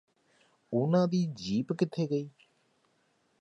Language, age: Punjabi, 30-39